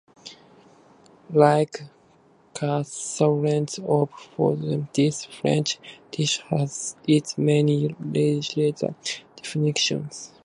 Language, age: English, under 19